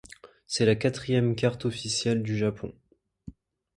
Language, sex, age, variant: French, male, 19-29, Français de métropole